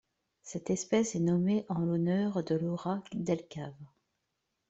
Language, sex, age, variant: French, female, 30-39, Français de métropole